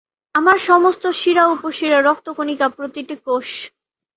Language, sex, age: Bengali, female, 19-29